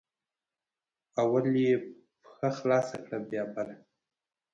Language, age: Pashto, 19-29